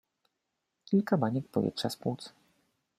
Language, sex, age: Polish, male, 30-39